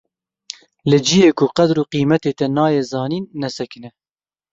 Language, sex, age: Kurdish, male, 19-29